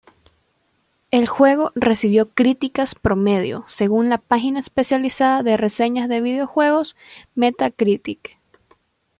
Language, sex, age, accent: Spanish, female, under 19, Andino-Pacífico: Colombia, Perú, Ecuador, oeste de Bolivia y Venezuela andina